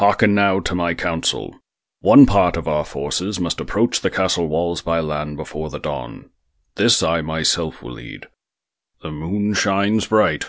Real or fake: real